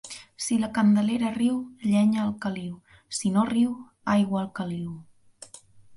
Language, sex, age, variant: Catalan, female, under 19, Central